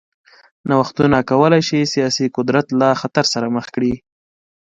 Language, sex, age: Pashto, male, 19-29